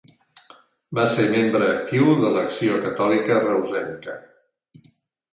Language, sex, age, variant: Catalan, male, 60-69, Central